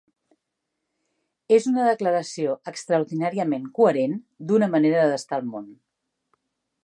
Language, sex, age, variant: Catalan, female, 50-59, Central